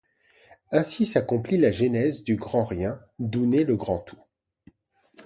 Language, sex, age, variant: French, male, 40-49, Français de métropole